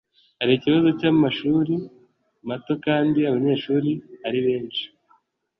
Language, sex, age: Kinyarwanda, male, 19-29